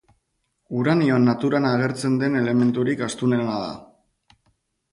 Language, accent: Basque, Mendebalekoa (Araba, Bizkaia, Gipuzkoako mendebaleko herri batzuk)